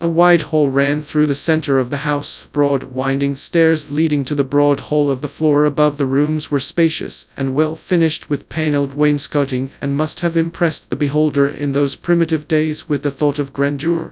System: TTS, FastPitch